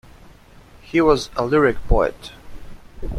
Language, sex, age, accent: English, male, 19-29, United States English